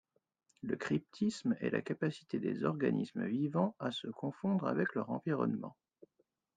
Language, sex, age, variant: French, male, 30-39, Français de métropole